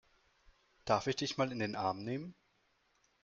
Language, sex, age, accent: German, male, 19-29, Deutschland Deutsch